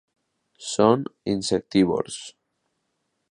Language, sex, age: Catalan, male, under 19